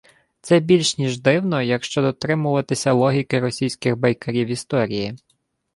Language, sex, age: Ukrainian, male, 19-29